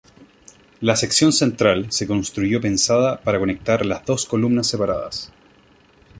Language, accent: Spanish, Chileno: Chile, Cuyo